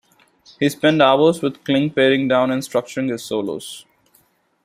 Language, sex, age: English, male, 19-29